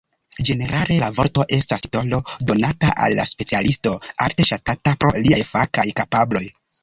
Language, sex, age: Esperanto, male, 19-29